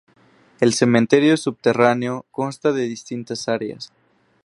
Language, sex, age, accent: Spanish, male, 19-29, México